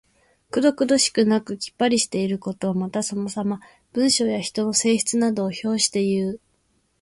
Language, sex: Japanese, female